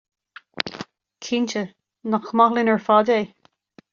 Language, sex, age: Irish, female, 19-29